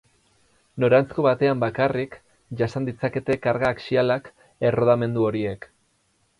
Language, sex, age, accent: Basque, male, 30-39, Erdialdekoa edo Nafarra (Gipuzkoa, Nafarroa)